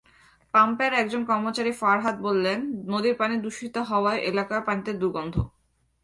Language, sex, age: Bengali, female, 19-29